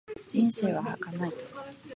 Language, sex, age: Japanese, female, 19-29